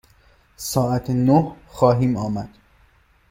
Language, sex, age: Persian, male, 19-29